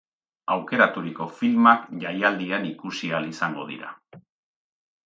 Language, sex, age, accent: Basque, male, 50-59, Erdialdekoa edo Nafarra (Gipuzkoa, Nafarroa)